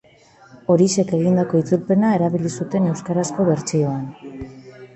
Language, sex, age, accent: Basque, female, 40-49, Mendebalekoa (Araba, Bizkaia, Gipuzkoako mendebaleko herri batzuk)